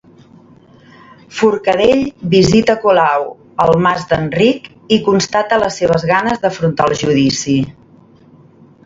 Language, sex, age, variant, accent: Catalan, female, 40-49, Central, central